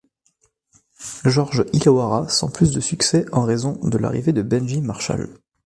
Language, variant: French, Français de métropole